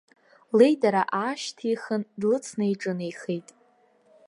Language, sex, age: Abkhazian, female, 19-29